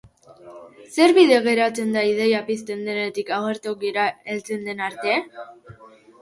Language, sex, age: Basque, female, under 19